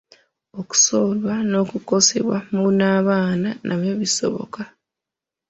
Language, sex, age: Ganda, female, 30-39